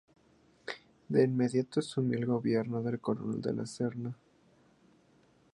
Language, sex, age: Spanish, male, 19-29